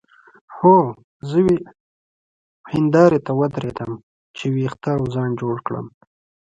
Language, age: Pashto, 19-29